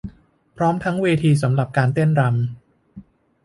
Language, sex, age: Thai, male, 19-29